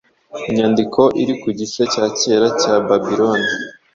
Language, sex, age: Kinyarwanda, male, 19-29